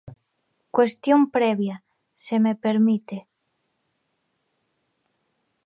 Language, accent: Galician, Normativo (estándar)